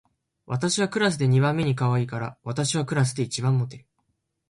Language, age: Japanese, 19-29